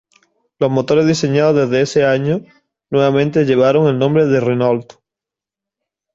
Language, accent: Spanish, España: Sur peninsular (Andalucia, Extremadura, Murcia)